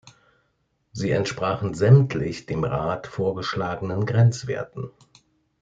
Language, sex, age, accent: German, male, 40-49, Deutschland Deutsch